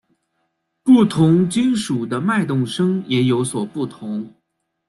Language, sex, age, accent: Chinese, male, 30-39, 出生地：北京市